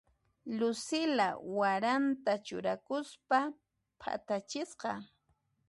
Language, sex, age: Puno Quechua, female, 30-39